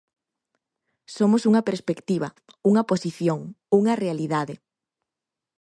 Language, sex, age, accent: Galician, female, 19-29, Oriental (común en zona oriental)